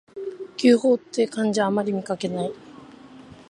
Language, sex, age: Japanese, female, under 19